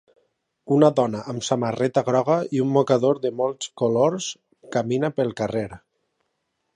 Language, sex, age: Catalan, male, 30-39